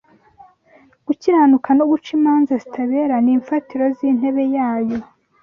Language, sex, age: Kinyarwanda, female, 19-29